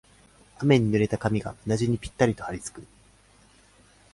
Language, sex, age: Japanese, male, 19-29